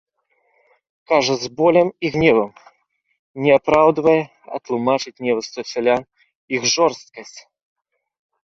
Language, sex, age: Belarusian, male, 19-29